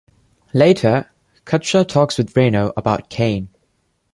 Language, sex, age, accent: English, male, 19-29, India and South Asia (India, Pakistan, Sri Lanka)